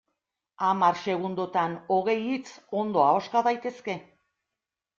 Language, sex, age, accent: Basque, female, 60-69, Erdialdekoa edo Nafarra (Gipuzkoa, Nafarroa)